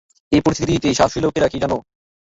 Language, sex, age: Bengali, male, under 19